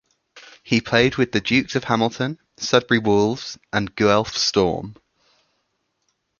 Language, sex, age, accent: English, male, 19-29, England English